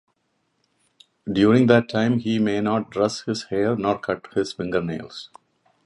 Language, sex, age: English, male, 50-59